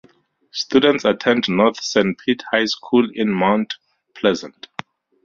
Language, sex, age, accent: English, male, 30-39, Southern African (South Africa, Zimbabwe, Namibia)